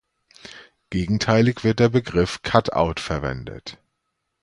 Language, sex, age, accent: German, male, 30-39, Deutschland Deutsch